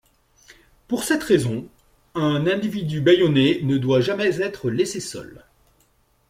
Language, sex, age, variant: French, male, 40-49, Français de métropole